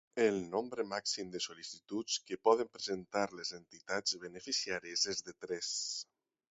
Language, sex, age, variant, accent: Catalan, male, 30-39, Valencià meridional, central; valencià